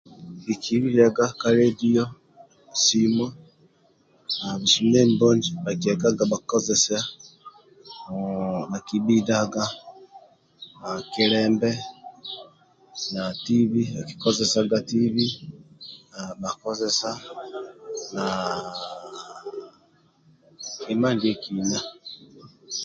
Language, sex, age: Amba (Uganda), male, 50-59